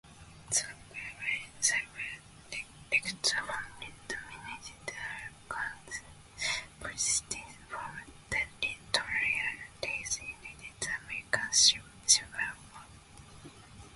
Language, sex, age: English, female, 19-29